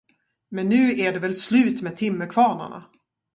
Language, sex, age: Swedish, female, 40-49